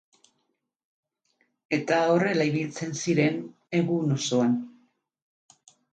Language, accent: Basque, Mendebalekoa (Araba, Bizkaia, Gipuzkoako mendebaleko herri batzuk)